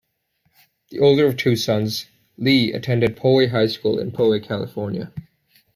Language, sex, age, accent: English, male, 19-29, Canadian English